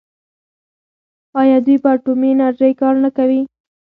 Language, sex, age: Pashto, female, under 19